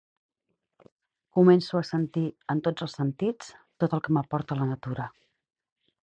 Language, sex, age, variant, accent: Catalan, female, 40-49, Central, Camp de Tarragona